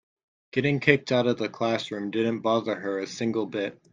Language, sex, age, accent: English, male, under 19, United States English